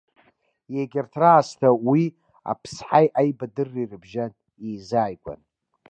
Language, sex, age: Abkhazian, male, 19-29